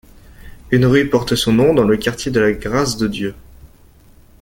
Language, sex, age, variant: French, male, under 19, Français de métropole